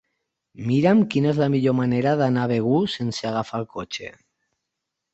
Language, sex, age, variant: Catalan, male, 30-39, Nord-Occidental